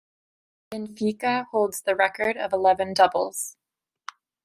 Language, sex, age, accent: English, female, 19-29, Canadian English